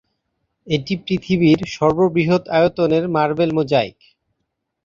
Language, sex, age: Bengali, male, 30-39